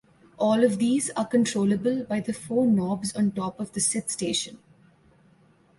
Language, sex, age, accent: English, female, 19-29, India and South Asia (India, Pakistan, Sri Lanka)